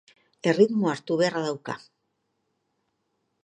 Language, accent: Basque, Erdialdekoa edo Nafarra (Gipuzkoa, Nafarroa)